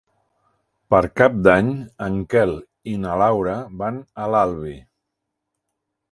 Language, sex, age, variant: Catalan, male, 60-69, Central